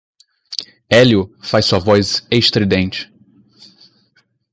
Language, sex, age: Portuguese, male, 19-29